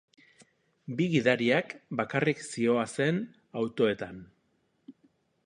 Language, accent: Basque, Erdialdekoa edo Nafarra (Gipuzkoa, Nafarroa)